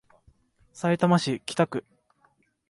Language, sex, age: Japanese, male, under 19